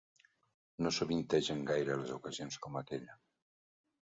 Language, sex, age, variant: Catalan, male, 60-69, Central